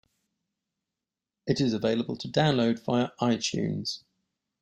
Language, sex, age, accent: English, male, 40-49, England English